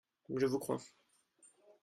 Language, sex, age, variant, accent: French, male, 19-29, Français d'Europe, Français de Belgique